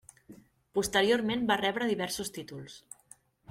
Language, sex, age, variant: Catalan, female, 30-39, Central